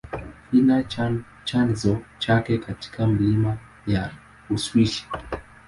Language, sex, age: Swahili, male, 19-29